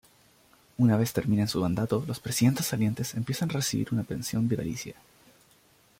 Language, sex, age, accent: Spanish, male, 19-29, Chileno: Chile, Cuyo